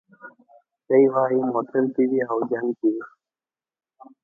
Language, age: Pashto, under 19